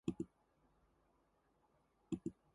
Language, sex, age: Japanese, female, 19-29